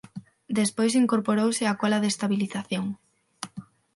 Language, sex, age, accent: Galician, female, under 19, Central (gheada); Neofalante